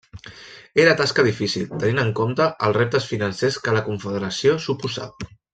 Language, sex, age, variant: Catalan, male, 30-39, Central